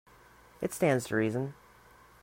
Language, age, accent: English, 19-29, United States English